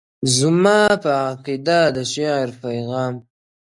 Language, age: Pashto, 19-29